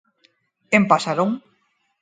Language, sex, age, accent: Galician, female, 30-39, Normativo (estándar)